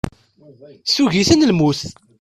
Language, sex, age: Kabyle, male, 30-39